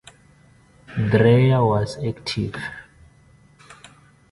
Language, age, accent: English, 19-29, Southern African (South Africa, Zimbabwe, Namibia)